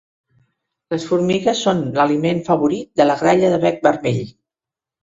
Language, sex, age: Catalan, female, 60-69